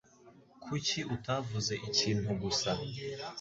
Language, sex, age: Kinyarwanda, male, 19-29